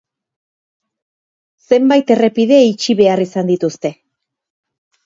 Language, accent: Basque, Erdialdekoa edo Nafarra (Gipuzkoa, Nafarroa)